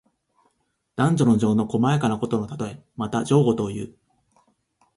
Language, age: Japanese, 19-29